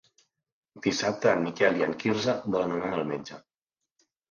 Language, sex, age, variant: Catalan, male, 19-29, Central